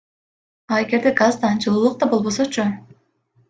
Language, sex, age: Kyrgyz, female, 19-29